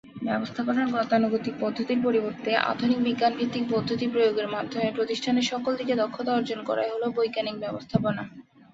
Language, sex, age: Bengali, female, 19-29